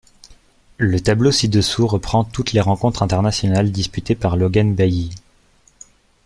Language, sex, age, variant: French, male, 19-29, Français de métropole